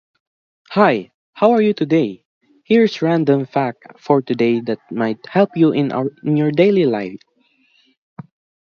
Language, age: English, under 19